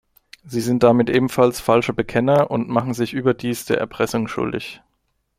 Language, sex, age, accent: German, male, 19-29, Deutschland Deutsch